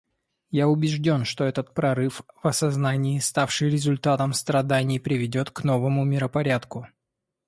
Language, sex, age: Russian, male, 30-39